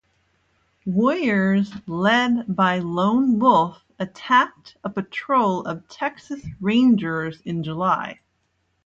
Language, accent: English, United States English